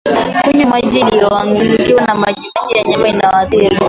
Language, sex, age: Swahili, female, 19-29